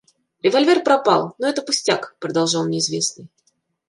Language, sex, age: Russian, female, 30-39